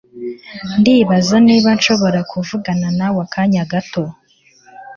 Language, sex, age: Kinyarwanda, female, 19-29